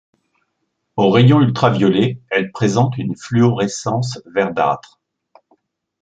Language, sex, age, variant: French, male, 60-69, Français de métropole